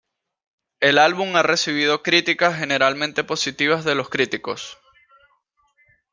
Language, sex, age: Spanish, male, 19-29